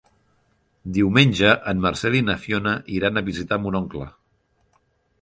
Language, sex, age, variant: Catalan, male, 30-39, Central